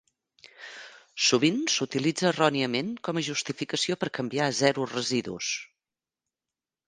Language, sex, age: Catalan, female, 50-59